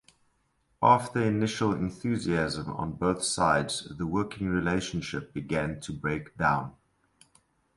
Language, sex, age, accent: English, male, 30-39, Southern African (South Africa, Zimbabwe, Namibia)